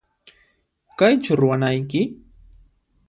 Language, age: Puno Quechua, 19-29